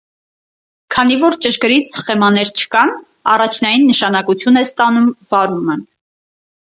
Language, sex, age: Armenian, female, 30-39